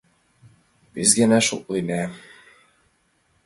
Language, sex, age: Mari, male, under 19